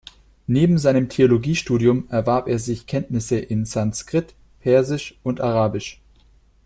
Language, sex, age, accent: German, male, 19-29, Deutschland Deutsch